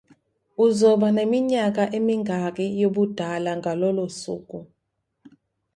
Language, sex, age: Zulu, female, 19-29